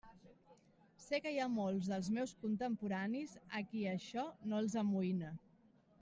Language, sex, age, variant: Catalan, female, 30-39, Central